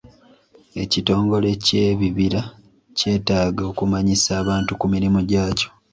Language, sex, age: Ganda, male, 19-29